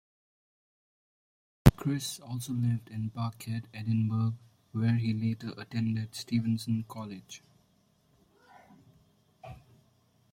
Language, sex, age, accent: English, male, 19-29, India and South Asia (India, Pakistan, Sri Lanka)